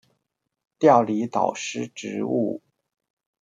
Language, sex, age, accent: Chinese, male, 40-49, 出生地：臺中市